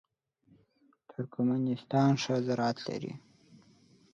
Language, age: Pashto, 19-29